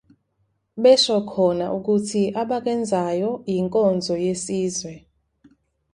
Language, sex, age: Zulu, female, 19-29